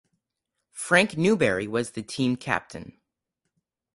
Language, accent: English, United States English